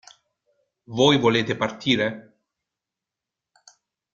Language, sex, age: Italian, male, 40-49